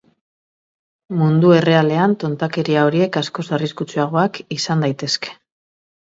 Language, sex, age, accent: Basque, female, 30-39, Mendebalekoa (Araba, Bizkaia, Gipuzkoako mendebaleko herri batzuk)